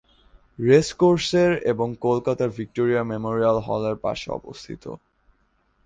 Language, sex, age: Bengali, male, under 19